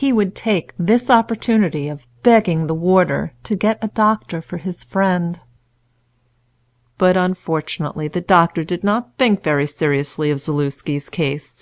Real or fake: real